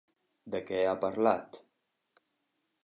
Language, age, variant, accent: Catalan, under 19, Central, central